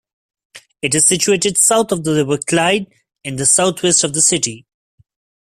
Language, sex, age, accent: English, male, 19-29, India and South Asia (India, Pakistan, Sri Lanka)